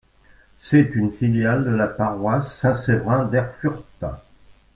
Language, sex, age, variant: French, male, 60-69, Français de métropole